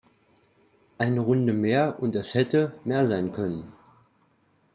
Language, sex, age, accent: German, male, 40-49, Deutschland Deutsch